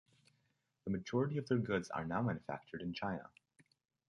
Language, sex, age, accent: English, male, under 19, United States English